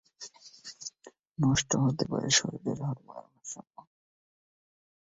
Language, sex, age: Bengali, male, 19-29